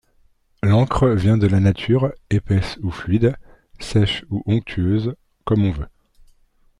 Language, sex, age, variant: French, male, 40-49, Français de métropole